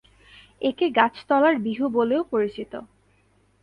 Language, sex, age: Bengali, female, 19-29